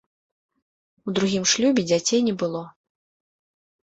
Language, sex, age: Belarusian, female, 30-39